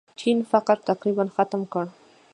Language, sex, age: Pashto, female, 19-29